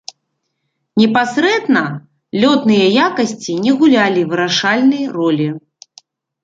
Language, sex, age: Belarusian, female, 40-49